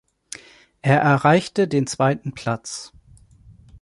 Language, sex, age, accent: German, male, 40-49, Deutschland Deutsch